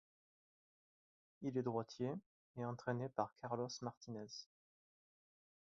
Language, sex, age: French, male, 30-39